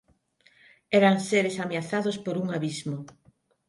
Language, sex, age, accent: Galician, female, 50-59, Neofalante